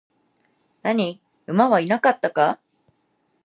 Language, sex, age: Japanese, female, 19-29